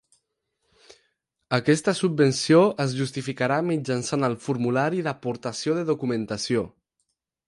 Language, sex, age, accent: Catalan, male, 19-29, aprenent (recent, des del castellà)